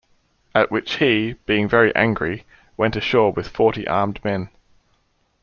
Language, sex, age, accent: English, male, 40-49, Australian English